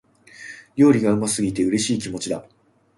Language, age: Japanese, 30-39